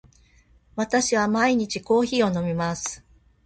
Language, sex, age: Japanese, female, 50-59